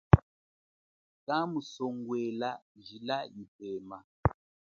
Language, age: Chokwe, 40-49